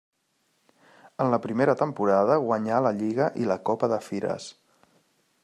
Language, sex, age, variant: Catalan, male, 30-39, Central